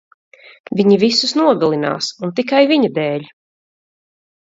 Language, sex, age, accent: Latvian, female, 30-39, Vidus dialekts